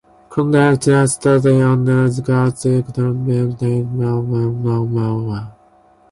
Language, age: English, 19-29